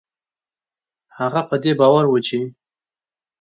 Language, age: Pashto, 19-29